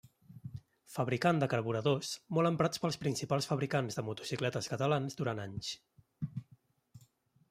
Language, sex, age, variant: Catalan, male, 30-39, Central